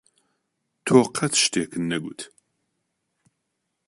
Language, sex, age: Central Kurdish, male, 30-39